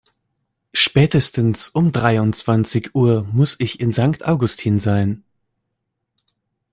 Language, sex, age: German, male, 19-29